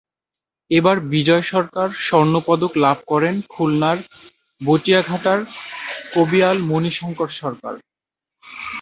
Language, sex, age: Bengali, male, 19-29